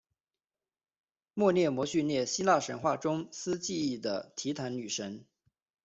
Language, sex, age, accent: Chinese, male, 19-29, 出生地：山西省